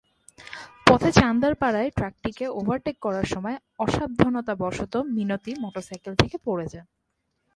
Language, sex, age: Bengali, female, 19-29